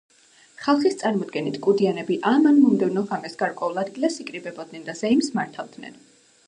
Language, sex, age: Georgian, female, 19-29